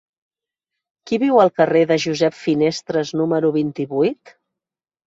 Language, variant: Catalan, Central